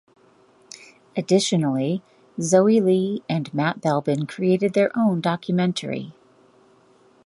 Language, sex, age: English, female, 40-49